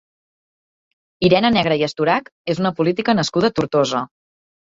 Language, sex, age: Catalan, female, 19-29